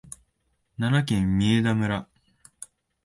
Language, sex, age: Japanese, male, 19-29